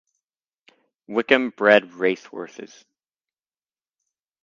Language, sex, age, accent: English, male, 19-29, United States English